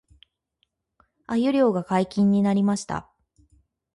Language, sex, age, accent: Japanese, female, 30-39, 標準語